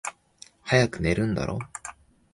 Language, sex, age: Japanese, male, 19-29